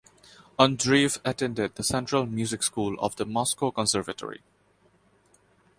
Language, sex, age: English, male, 19-29